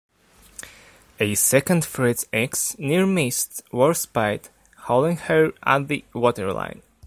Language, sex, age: English, male, 19-29